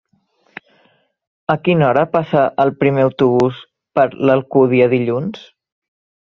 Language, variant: Catalan, Central